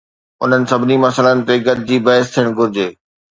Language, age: Sindhi, 40-49